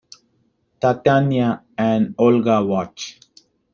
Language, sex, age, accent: English, male, 30-39, India and South Asia (India, Pakistan, Sri Lanka)